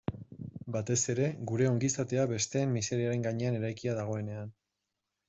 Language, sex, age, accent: Basque, male, 30-39, Erdialdekoa edo Nafarra (Gipuzkoa, Nafarroa)